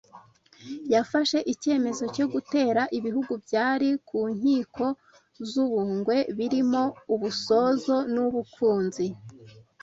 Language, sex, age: Kinyarwanda, female, 19-29